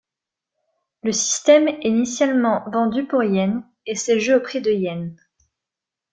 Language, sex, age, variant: French, female, 19-29, Français de métropole